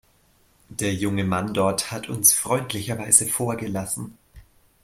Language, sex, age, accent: German, male, 30-39, Deutschland Deutsch